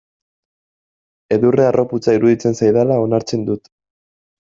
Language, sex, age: Basque, male, 19-29